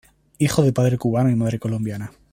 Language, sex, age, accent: Spanish, male, 19-29, España: Centro-Sur peninsular (Madrid, Toledo, Castilla-La Mancha)